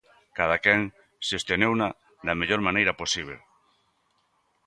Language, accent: Galician, Normativo (estándar)